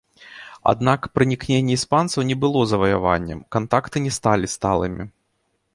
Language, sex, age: Belarusian, male, 30-39